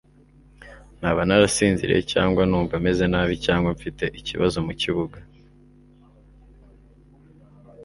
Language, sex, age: Kinyarwanda, male, 19-29